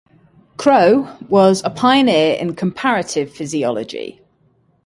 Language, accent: English, England English